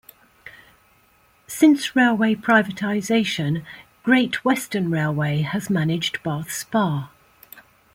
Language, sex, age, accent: English, female, 70-79, England English